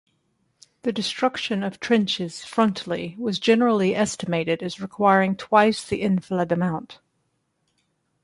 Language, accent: English, United States English